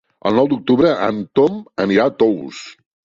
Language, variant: Catalan, Central